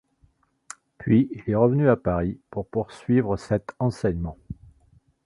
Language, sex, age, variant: French, male, 50-59, Français de métropole